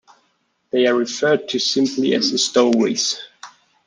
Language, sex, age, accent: English, male, 19-29, United States English